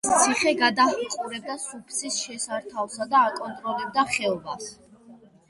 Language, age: Georgian, 19-29